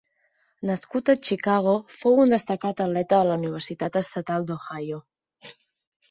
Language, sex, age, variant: Catalan, female, 19-29, Central